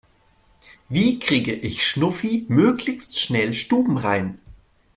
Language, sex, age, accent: German, male, 30-39, Deutschland Deutsch